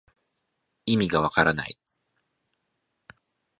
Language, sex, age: Japanese, male, 19-29